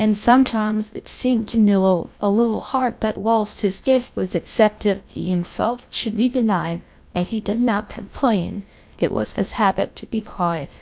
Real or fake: fake